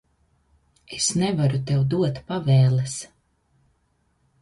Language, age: Latvian, 30-39